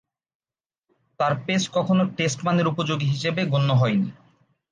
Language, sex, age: Bengali, male, 19-29